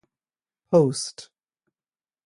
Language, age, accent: English, 19-29, England English; London English